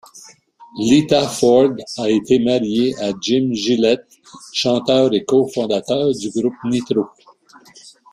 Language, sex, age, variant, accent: French, male, 70-79, Français d'Amérique du Nord, Français du Canada